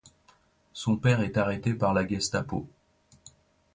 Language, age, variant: French, 40-49, Français des départements et régions d'outre-mer